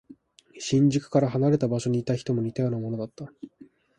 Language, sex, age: Japanese, male, 19-29